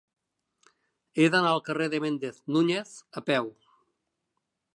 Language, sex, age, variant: Catalan, male, 60-69, Nord-Occidental